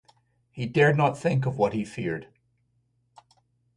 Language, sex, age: English, male, 50-59